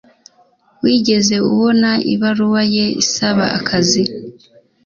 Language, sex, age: Kinyarwanda, female, 19-29